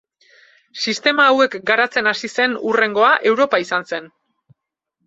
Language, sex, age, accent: Basque, female, 40-49, Mendebalekoa (Araba, Bizkaia, Gipuzkoako mendebaleko herri batzuk)